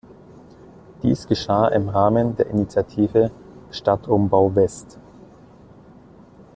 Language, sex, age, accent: German, male, 19-29, Deutschland Deutsch